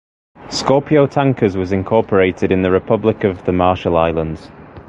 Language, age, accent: English, 30-39, England English; Northern English